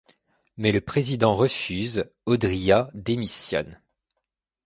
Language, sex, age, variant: French, male, 19-29, Français de métropole